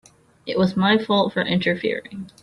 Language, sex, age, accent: English, female, 19-29, United States English